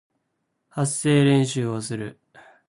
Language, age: Japanese, 19-29